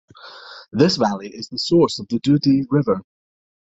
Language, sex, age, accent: English, male, 40-49, Scottish English